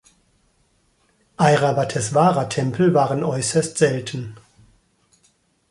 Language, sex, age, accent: German, male, 60-69, Deutschland Deutsch